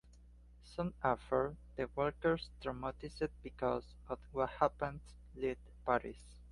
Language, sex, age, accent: English, male, 19-29, United States English